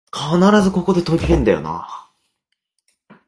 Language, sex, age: Japanese, male, 19-29